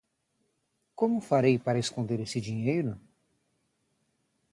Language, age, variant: Portuguese, 40-49, Portuguese (Brasil)